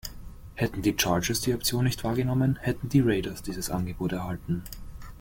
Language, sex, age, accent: German, male, 19-29, Österreichisches Deutsch